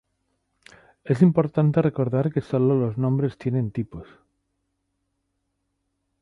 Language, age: Spanish, 60-69